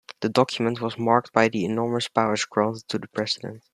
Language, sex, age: English, male, under 19